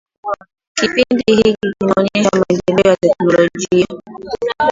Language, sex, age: Swahili, female, 19-29